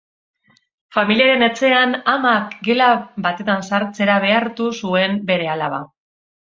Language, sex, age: Basque, female, 40-49